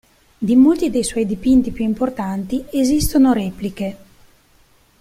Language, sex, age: Italian, female, 40-49